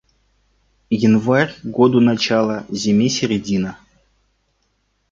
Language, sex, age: Russian, male, 40-49